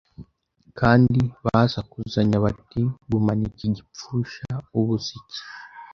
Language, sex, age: Kinyarwanda, male, under 19